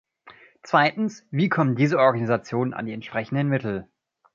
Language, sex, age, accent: German, male, 30-39, Deutschland Deutsch